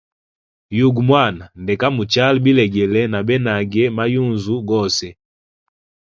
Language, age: Hemba, 19-29